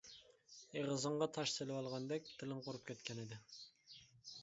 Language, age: Uyghur, 19-29